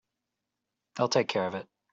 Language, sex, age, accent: English, male, 30-39, United States English